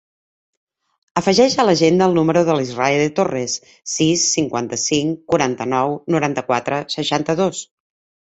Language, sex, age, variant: Catalan, female, 50-59, Central